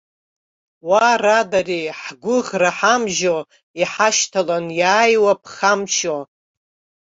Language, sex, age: Abkhazian, female, 60-69